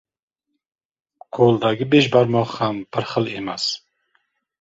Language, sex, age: Uzbek, male, under 19